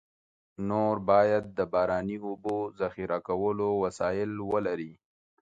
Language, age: Pashto, 30-39